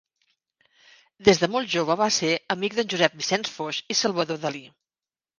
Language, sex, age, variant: Catalan, female, 50-59, Nord-Occidental